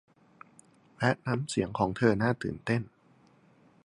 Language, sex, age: Thai, male, 30-39